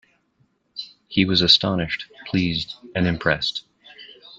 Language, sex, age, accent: English, male, 19-29, United States English